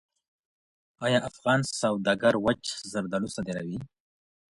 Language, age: Pashto, 19-29